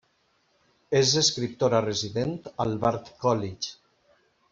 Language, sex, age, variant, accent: Catalan, male, 50-59, Valencià central, valencià